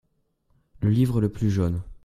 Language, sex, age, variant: French, male, under 19, Français de métropole